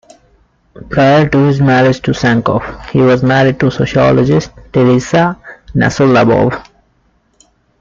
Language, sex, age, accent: English, male, under 19, India and South Asia (India, Pakistan, Sri Lanka)